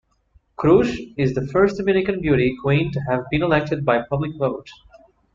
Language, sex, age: English, male, 19-29